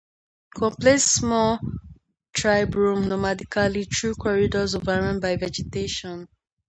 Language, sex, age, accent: English, female, 19-29, England English